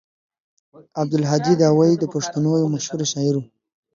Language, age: Pashto, 19-29